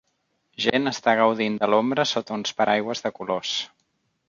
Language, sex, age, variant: Catalan, male, 40-49, Central